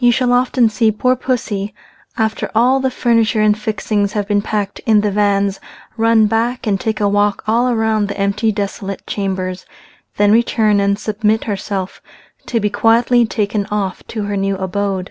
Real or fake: real